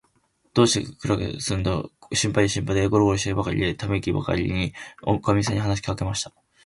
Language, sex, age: Japanese, male, 19-29